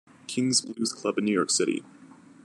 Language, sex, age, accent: English, male, 19-29, United States English